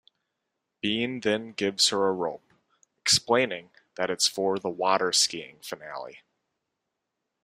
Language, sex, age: English, male, 19-29